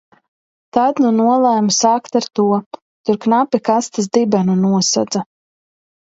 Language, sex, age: Latvian, female, 30-39